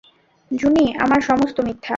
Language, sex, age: Bengali, female, 19-29